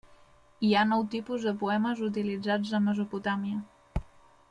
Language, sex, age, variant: Catalan, female, 19-29, Central